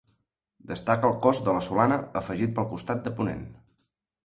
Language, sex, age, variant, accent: Catalan, male, 30-39, Central, gironí